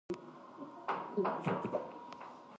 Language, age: Pashto, 19-29